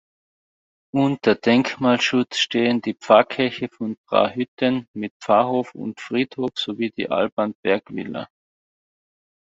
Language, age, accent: German, 30-39, Österreichisches Deutsch